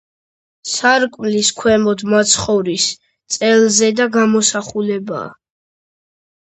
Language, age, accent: Georgian, under 19, ჩვეულებრივი